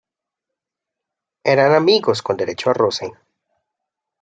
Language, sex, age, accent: Spanish, male, 19-29, Andino-Pacífico: Colombia, Perú, Ecuador, oeste de Bolivia y Venezuela andina